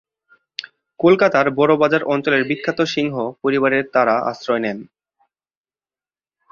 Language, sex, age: Bengali, male, 19-29